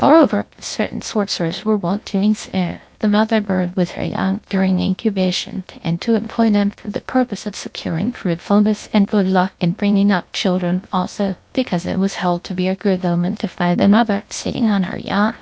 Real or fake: fake